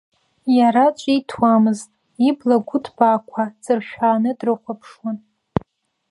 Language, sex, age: Abkhazian, female, 19-29